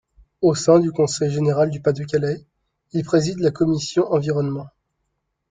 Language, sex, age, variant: French, male, 19-29, Français de métropole